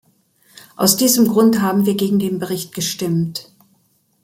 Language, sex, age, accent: German, female, 60-69, Deutschland Deutsch